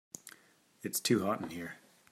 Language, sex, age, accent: English, male, 30-39, Canadian English